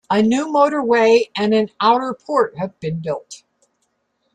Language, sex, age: English, female, 70-79